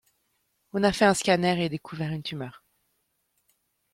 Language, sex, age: French, female, 30-39